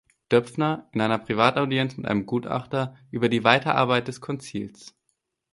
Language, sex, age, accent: German, male, 19-29, Deutschland Deutsch